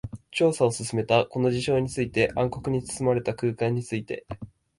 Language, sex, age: Japanese, male, 19-29